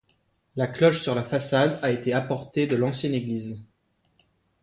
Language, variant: French, Français de métropole